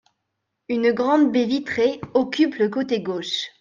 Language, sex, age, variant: French, male, 30-39, Français de métropole